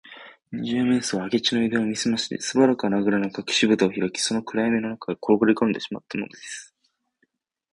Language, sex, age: Japanese, male, 19-29